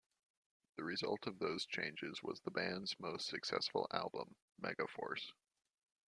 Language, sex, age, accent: English, male, under 19, United States English